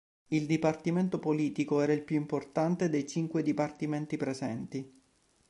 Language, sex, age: Italian, male, 30-39